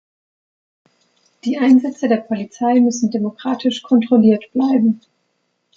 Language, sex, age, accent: German, female, 19-29, Deutschland Deutsch